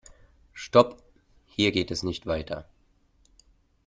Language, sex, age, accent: German, male, 30-39, Deutschland Deutsch